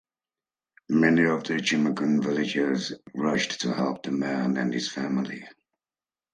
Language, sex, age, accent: English, male, 19-29, England English